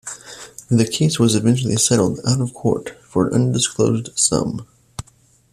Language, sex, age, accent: English, male, 30-39, United States English